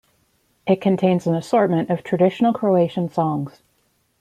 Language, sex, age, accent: English, female, 40-49, United States English